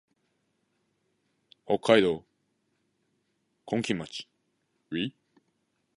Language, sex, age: Japanese, male, 19-29